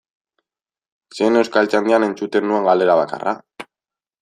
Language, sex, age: Basque, male, 19-29